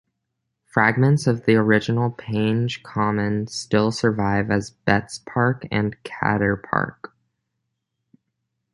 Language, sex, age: English, male, under 19